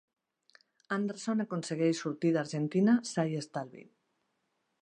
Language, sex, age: Catalan, female, 50-59